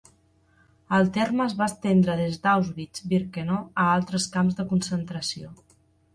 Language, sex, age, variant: Catalan, female, 30-39, Central